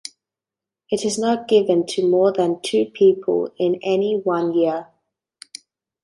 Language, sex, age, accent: English, female, under 19, Australian English